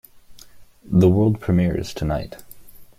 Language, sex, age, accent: English, male, 19-29, United States English